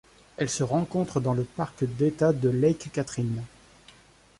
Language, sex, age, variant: French, male, 30-39, Français de métropole